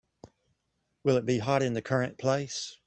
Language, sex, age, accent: English, male, 40-49, United States English